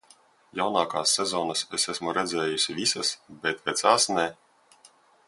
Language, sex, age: Latvian, male, 30-39